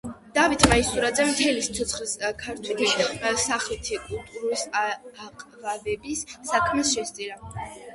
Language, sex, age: Georgian, female, under 19